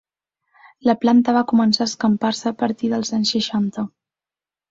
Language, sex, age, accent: Catalan, female, 19-29, Camp de Tarragona